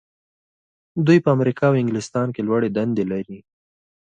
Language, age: Pashto, 19-29